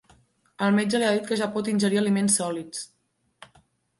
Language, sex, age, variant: Catalan, female, 19-29, Central